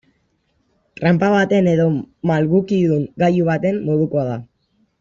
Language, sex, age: Basque, female, 19-29